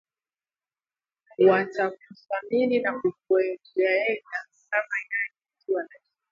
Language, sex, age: Swahili, female, 30-39